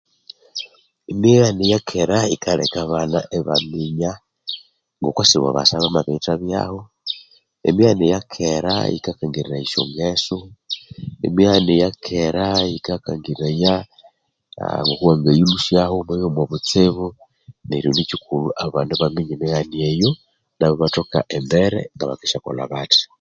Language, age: Konzo, 50-59